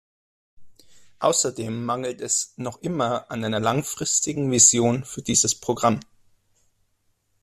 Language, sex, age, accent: German, male, 19-29, Deutschland Deutsch